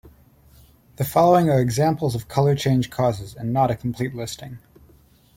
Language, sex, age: English, male, 19-29